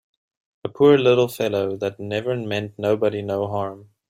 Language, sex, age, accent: English, male, 19-29, Southern African (South Africa, Zimbabwe, Namibia)